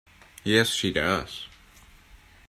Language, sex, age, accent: English, male, under 19, United States English